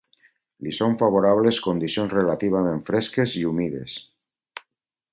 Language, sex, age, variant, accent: Catalan, male, 50-59, Valencià meridional, valencià